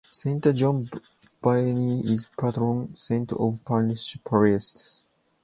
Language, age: English, 19-29